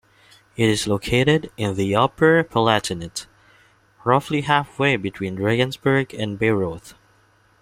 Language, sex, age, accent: English, male, 19-29, Filipino